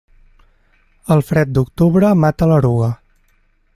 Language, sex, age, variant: Catalan, male, 19-29, Central